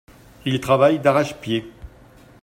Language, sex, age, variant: French, male, 50-59, Français de métropole